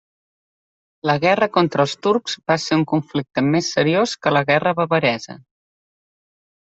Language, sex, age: Catalan, female, 40-49